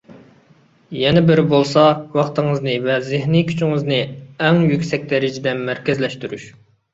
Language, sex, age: Uyghur, male, 19-29